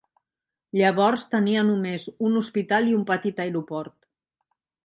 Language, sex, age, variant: Catalan, female, 60-69, Central